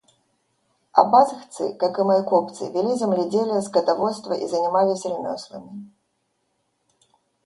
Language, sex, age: Russian, female, 30-39